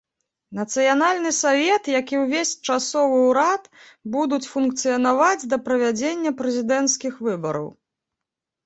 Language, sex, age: Belarusian, female, 30-39